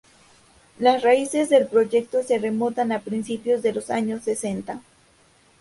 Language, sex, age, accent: Spanish, female, 19-29, México